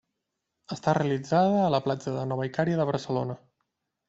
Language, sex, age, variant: Catalan, male, 30-39, Central